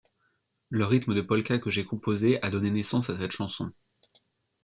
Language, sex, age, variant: French, male, under 19, Français de métropole